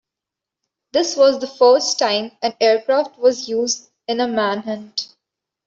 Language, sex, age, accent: English, female, 19-29, India and South Asia (India, Pakistan, Sri Lanka)